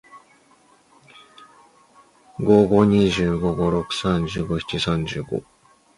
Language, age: Chinese, 19-29